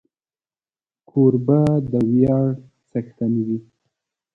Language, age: Pashto, 30-39